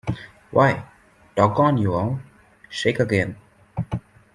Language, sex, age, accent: English, male, 19-29, India and South Asia (India, Pakistan, Sri Lanka)